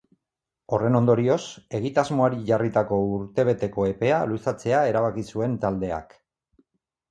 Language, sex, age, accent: Basque, male, 50-59, Mendebalekoa (Araba, Bizkaia, Gipuzkoako mendebaleko herri batzuk)